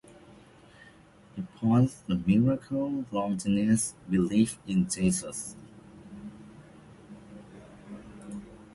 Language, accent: English, United States English